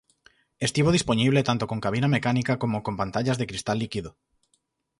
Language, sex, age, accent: Galician, male, 30-39, Central (gheada)